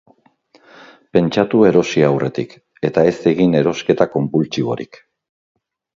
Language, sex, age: Basque, male, 60-69